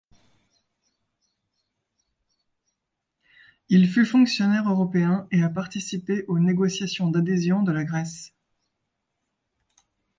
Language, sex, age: French, female, 30-39